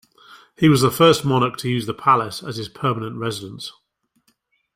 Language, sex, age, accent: English, male, 50-59, England English